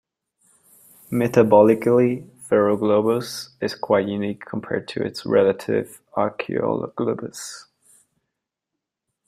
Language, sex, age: English, male, 19-29